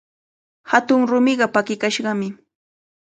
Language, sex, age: Cajatambo North Lima Quechua, female, 19-29